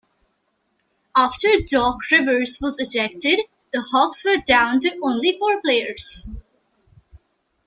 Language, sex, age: English, female, under 19